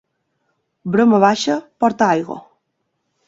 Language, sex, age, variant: Catalan, female, 19-29, Balear